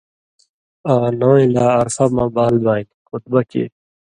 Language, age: Indus Kohistani, 30-39